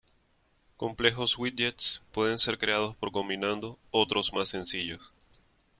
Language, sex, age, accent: Spanish, male, 30-39, Caribe: Cuba, Venezuela, Puerto Rico, República Dominicana, Panamá, Colombia caribeña, México caribeño, Costa del golfo de México